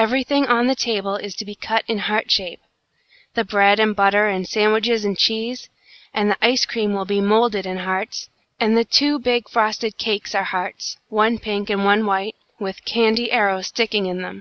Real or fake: real